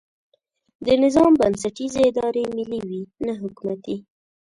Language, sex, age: Pashto, male, 19-29